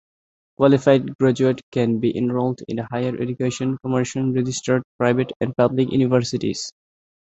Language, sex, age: English, male, 19-29